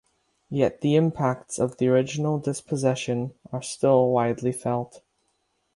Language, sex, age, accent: English, male, 19-29, United States English; England English